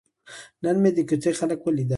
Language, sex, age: Pashto, female, 30-39